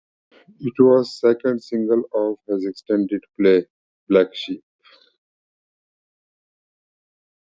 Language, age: English, 30-39